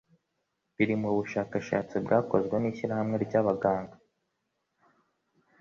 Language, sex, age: Kinyarwanda, male, 19-29